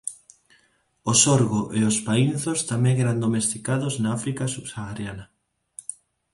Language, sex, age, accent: Galician, male, 19-29, Neofalante